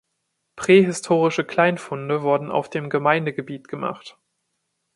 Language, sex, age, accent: German, male, 19-29, Deutschland Deutsch